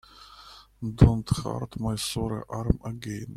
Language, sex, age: English, male, 40-49